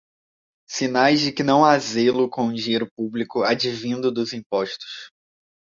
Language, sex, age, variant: Portuguese, male, under 19, Portuguese (Brasil)